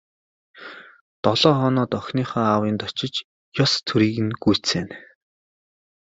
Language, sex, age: Mongolian, male, 30-39